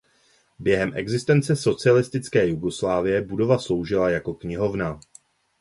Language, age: Czech, 30-39